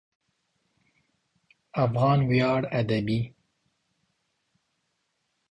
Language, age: Pashto, 30-39